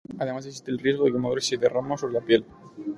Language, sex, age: Spanish, male, 19-29